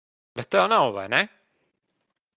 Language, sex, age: Latvian, male, 30-39